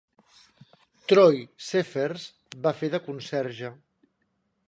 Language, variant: Catalan, Central